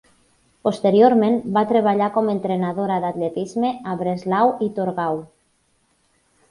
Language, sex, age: Catalan, female, 30-39